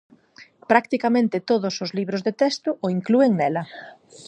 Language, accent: Galician, Normativo (estándar)